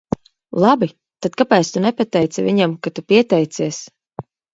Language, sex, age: Latvian, female, 30-39